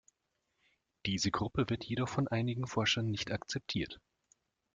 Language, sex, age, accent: German, male, 30-39, Deutschland Deutsch